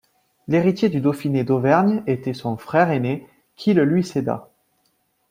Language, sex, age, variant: French, male, 30-39, Français de métropole